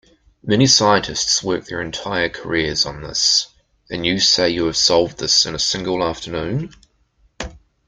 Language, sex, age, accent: English, male, 40-49, New Zealand English